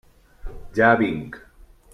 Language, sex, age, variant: Catalan, male, 40-49, Central